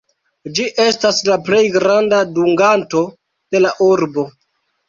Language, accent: Esperanto, Internacia